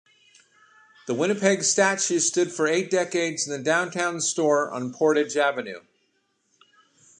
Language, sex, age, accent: English, male, 50-59, United States English